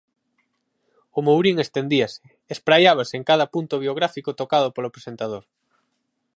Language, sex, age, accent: Galician, male, 19-29, Central (gheada)